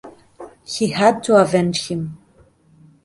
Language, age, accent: English, 30-39, United States English